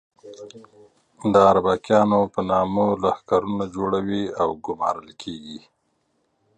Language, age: Pashto, 40-49